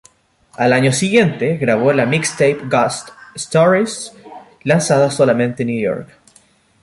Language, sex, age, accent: Spanish, male, 19-29, Chileno: Chile, Cuyo